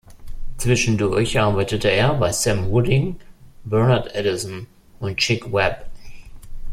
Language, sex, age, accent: German, male, 30-39, Deutschland Deutsch